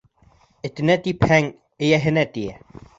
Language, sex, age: Bashkir, male, 19-29